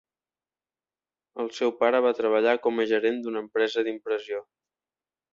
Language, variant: Catalan, Central